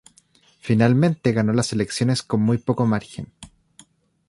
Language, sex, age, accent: Spanish, male, 19-29, Chileno: Chile, Cuyo